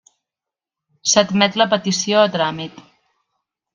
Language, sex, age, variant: Catalan, female, 19-29, Central